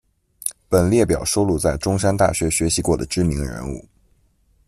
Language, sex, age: Chinese, male, under 19